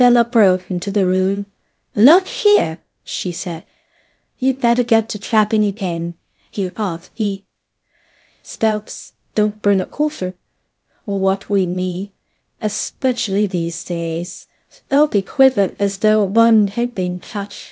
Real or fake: fake